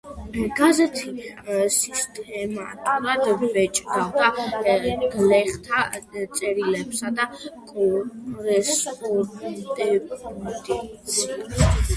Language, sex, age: Georgian, female, under 19